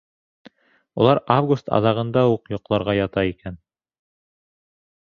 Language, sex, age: Bashkir, male, 19-29